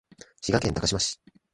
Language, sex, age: Japanese, male, 19-29